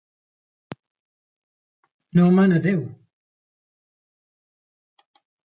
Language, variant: Catalan, Central